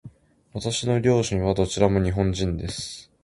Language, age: Japanese, 19-29